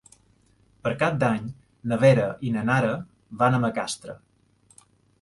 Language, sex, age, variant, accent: Catalan, male, 30-39, Balear, mallorquí